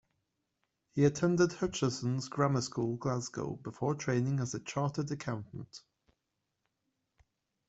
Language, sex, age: English, male, 30-39